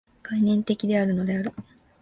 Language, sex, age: Japanese, female, 19-29